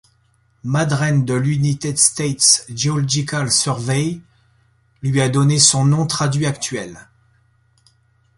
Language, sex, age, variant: French, male, 50-59, Français de métropole